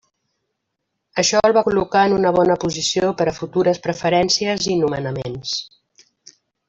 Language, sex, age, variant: Catalan, female, 50-59, Central